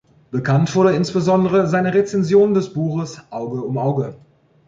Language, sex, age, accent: German, male, 40-49, Deutschland Deutsch